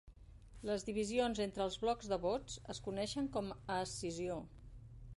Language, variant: Catalan, Central